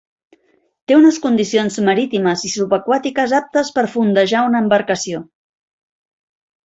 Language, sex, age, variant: Catalan, female, 40-49, Central